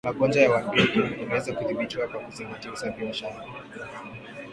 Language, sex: Swahili, male